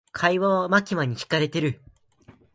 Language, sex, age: Japanese, male, 19-29